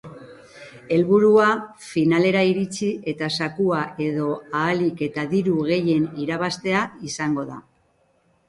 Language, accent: Basque, Erdialdekoa edo Nafarra (Gipuzkoa, Nafarroa)